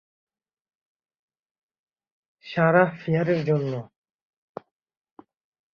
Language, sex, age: Bengali, male, 30-39